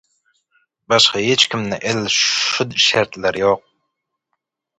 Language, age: Turkmen, 19-29